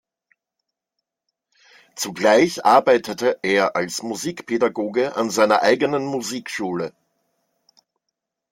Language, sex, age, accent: German, male, 40-49, Österreichisches Deutsch